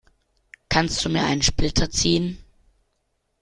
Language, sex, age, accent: German, male, under 19, Deutschland Deutsch